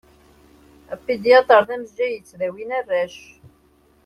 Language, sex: Kabyle, female